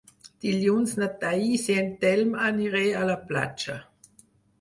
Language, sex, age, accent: Catalan, female, 50-59, aprenent (recent, des d'altres llengües)